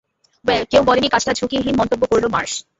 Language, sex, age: Bengali, male, 19-29